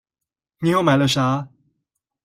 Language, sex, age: Chinese, male, 19-29